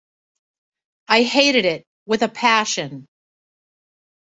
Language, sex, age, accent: English, female, 50-59, United States English